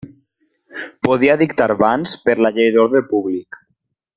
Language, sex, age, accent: Catalan, male, 19-29, valencià